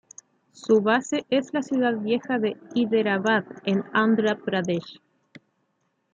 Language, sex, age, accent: Spanish, female, 30-39, Chileno: Chile, Cuyo